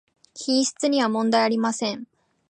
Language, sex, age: Japanese, female, 19-29